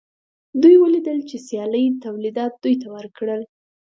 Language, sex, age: Pashto, female, under 19